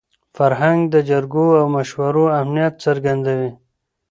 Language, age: Pashto, 30-39